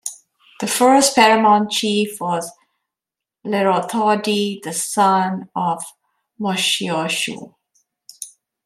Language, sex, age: English, female, 50-59